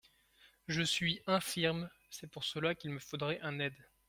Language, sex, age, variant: French, male, 19-29, Français de métropole